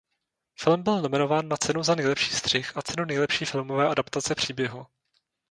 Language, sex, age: Czech, male, 19-29